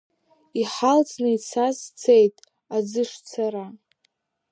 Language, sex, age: Abkhazian, female, under 19